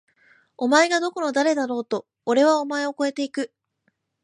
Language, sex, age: Japanese, female, 19-29